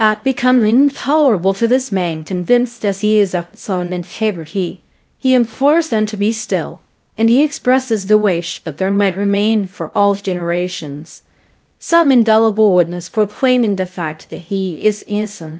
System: TTS, VITS